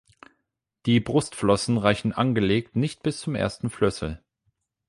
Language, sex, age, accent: German, male, 30-39, Deutschland Deutsch